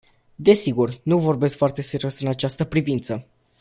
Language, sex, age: Romanian, male, under 19